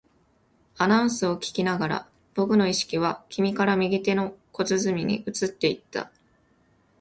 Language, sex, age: Japanese, female, 19-29